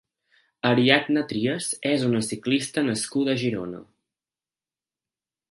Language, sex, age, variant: Catalan, male, 19-29, Central